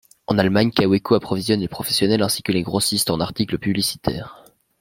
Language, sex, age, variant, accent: French, male, under 19, Français d'Europe, Français de Belgique